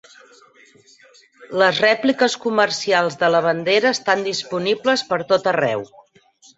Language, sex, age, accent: Catalan, female, 40-49, gironí